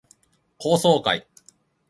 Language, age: Japanese, 30-39